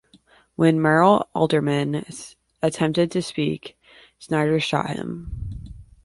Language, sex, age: English, female, 19-29